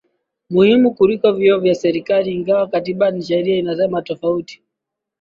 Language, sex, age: Swahili, male, 19-29